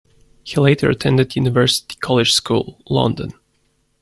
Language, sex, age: English, male, 19-29